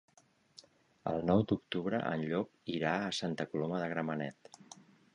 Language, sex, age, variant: Catalan, male, 50-59, Central